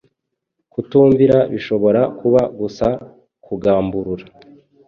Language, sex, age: Kinyarwanda, male, 40-49